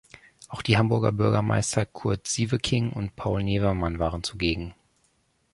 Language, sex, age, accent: German, male, 40-49, Deutschland Deutsch